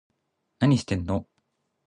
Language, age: Japanese, 30-39